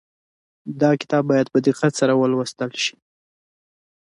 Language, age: Pashto, 19-29